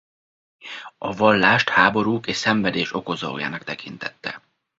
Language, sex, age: Hungarian, male, 30-39